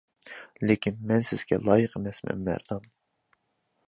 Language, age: Uyghur, 19-29